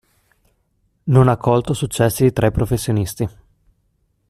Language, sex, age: Italian, male, 19-29